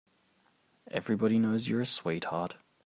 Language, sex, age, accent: English, male, 19-29, Australian English